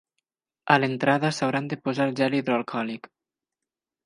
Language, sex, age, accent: Catalan, male, 19-29, valencià